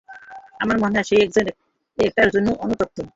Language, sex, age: Bengali, female, 50-59